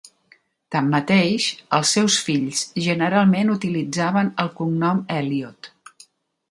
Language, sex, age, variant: Catalan, female, 60-69, Central